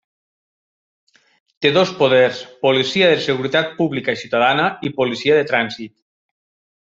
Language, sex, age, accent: Catalan, male, 40-49, valencià